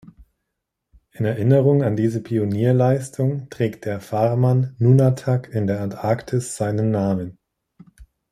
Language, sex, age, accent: German, male, 30-39, Deutschland Deutsch